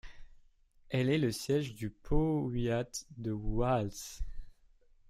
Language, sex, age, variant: French, female, 19-29, Français de métropole